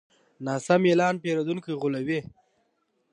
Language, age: Pashto, 19-29